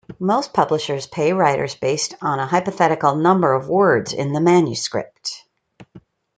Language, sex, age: English, female, 50-59